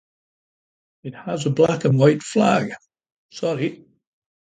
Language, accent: English, Welsh English